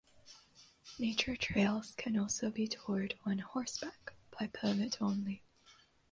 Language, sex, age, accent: English, female, 19-29, Malaysian English